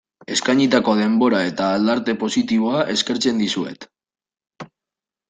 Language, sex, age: Basque, male, 19-29